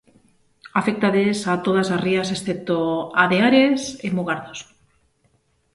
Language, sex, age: Galician, female, 30-39